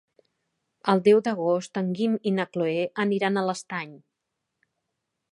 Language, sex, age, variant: Catalan, female, 40-49, Central